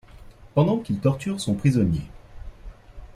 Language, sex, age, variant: French, male, 19-29, Français de métropole